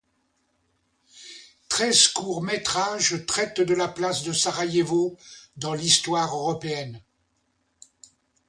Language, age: French, 70-79